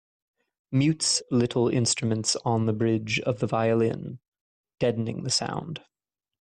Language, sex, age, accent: English, male, 30-39, United States English